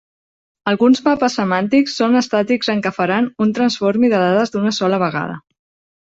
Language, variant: Catalan, Central